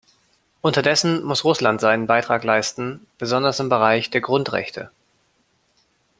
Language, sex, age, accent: German, male, 30-39, Deutschland Deutsch